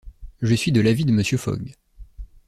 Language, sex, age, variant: French, male, 30-39, Français de métropole